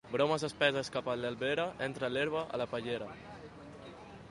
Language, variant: Catalan, Septentrional